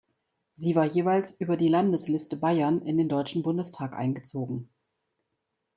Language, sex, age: German, female, 50-59